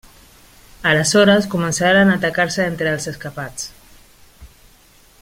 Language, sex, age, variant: Catalan, female, 30-39, Central